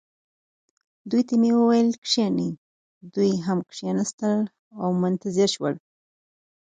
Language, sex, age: Pashto, female, 30-39